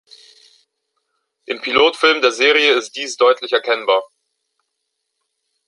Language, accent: German, Deutschland Deutsch